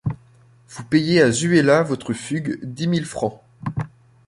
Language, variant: French, Français de métropole